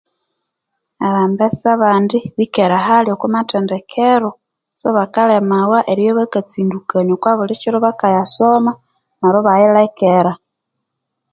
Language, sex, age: Konzo, female, 30-39